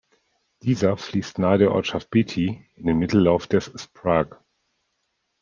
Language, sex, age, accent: German, male, 40-49, Deutschland Deutsch